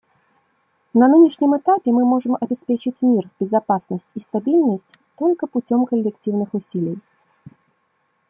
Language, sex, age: Russian, female, 30-39